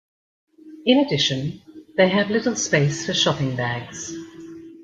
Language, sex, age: English, female, 50-59